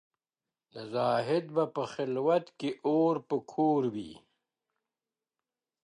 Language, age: Pashto, 50-59